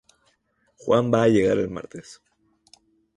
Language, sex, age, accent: Spanish, male, 19-29, España: Islas Canarias